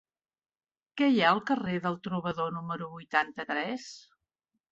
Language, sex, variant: Catalan, female, Central